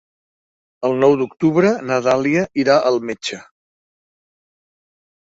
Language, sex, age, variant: Catalan, male, 60-69, Central